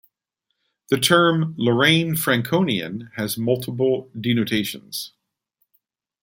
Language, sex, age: English, male, 50-59